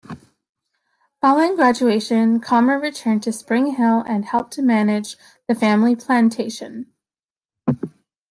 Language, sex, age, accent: English, female, 19-29, Canadian English